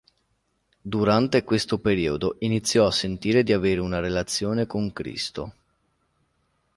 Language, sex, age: Italian, male, 19-29